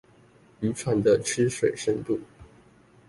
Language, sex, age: Chinese, male, 19-29